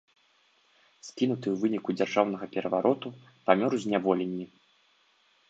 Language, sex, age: Belarusian, male, 19-29